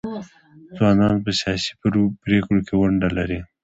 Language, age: Pashto, 19-29